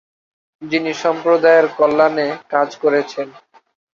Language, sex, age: Bengali, male, 19-29